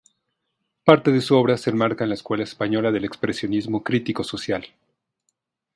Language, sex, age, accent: Spanish, male, 40-49, México